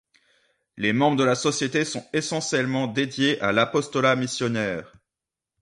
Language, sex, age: French, male, 30-39